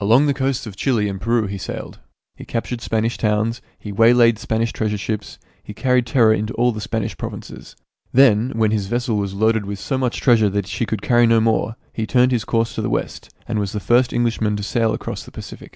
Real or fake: real